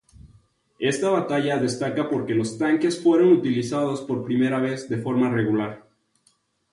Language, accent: Spanish, México